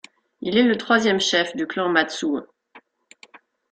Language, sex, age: French, female, 30-39